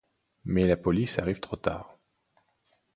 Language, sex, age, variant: French, male, 19-29, Français de métropole